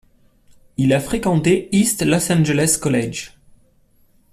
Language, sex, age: French, male, 40-49